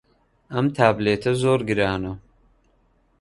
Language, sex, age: Central Kurdish, male, 19-29